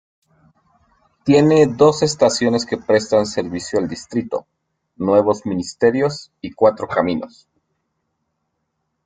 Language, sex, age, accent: Spanish, male, 40-49, México